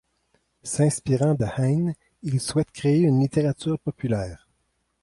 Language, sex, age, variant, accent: French, male, 40-49, Français d'Amérique du Nord, Français du Canada